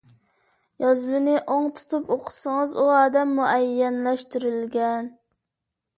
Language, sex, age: Uyghur, male, under 19